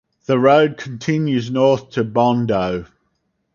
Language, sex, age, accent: English, male, 50-59, Australian English